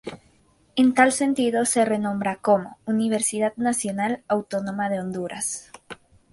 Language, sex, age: Spanish, female, 19-29